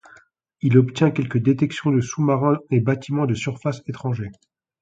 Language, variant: French, Français de métropole